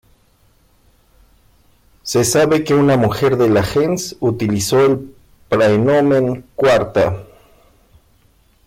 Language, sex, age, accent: Spanish, male, 40-49, México